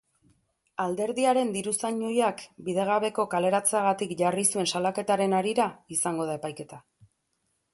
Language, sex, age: Basque, female, 40-49